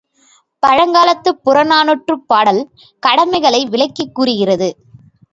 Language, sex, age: Tamil, female, 19-29